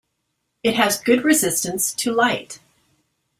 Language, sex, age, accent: English, female, 50-59, United States English